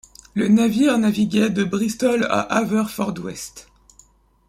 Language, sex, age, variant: French, male, under 19, Français de métropole